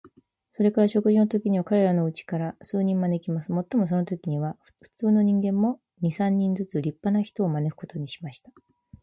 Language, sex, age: Japanese, female, 30-39